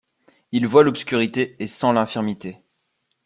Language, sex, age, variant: French, male, 19-29, Français de métropole